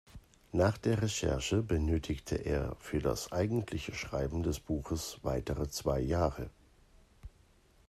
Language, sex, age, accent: German, male, 40-49, Deutschland Deutsch